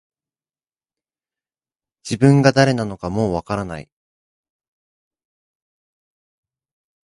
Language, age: Japanese, 19-29